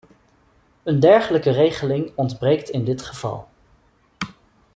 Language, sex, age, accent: Dutch, male, 19-29, Nederlands Nederlands